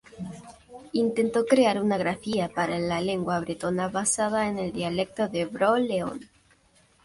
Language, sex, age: Spanish, female, under 19